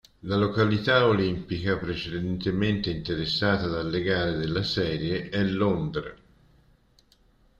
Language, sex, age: Italian, male, 60-69